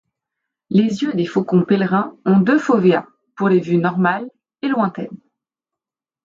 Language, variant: French, Français de métropole